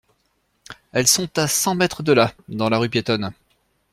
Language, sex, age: French, male, 40-49